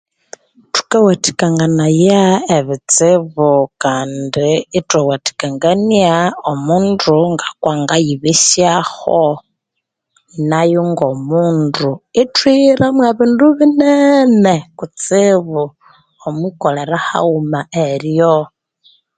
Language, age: Konzo, 19-29